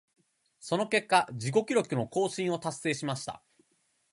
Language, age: Japanese, 19-29